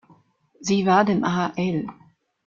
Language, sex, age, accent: German, female, 19-29, Deutschland Deutsch